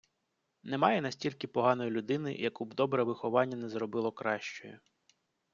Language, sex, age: Ukrainian, male, 40-49